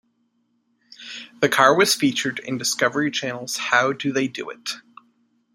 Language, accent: English, United States English